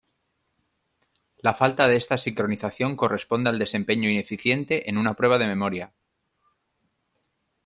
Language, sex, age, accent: Spanish, male, 40-49, España: Norte peninsular (Asturias, Castilla y León, Cantabria, País Vasco, Navarra, Aragón, La Rioja, Guadalajara, Cuenca)